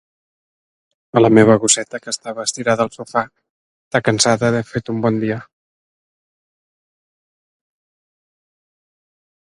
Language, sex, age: Catalan, male, 30-39